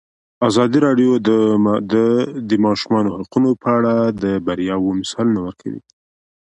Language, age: Pashto, 19-29